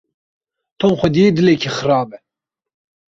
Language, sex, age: Kurdish, male, 19-29